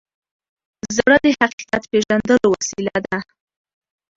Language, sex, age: Pashto, female, 19-29